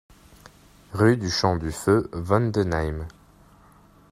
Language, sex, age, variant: French, male, 19-29, Français de métropole